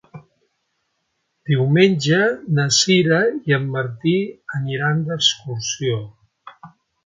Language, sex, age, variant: Catalan, male, 60-69, Central